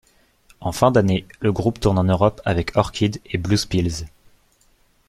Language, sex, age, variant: French, male, 19-29, Français de métropole